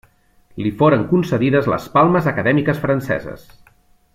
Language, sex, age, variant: Catalan, male, 40-49, Central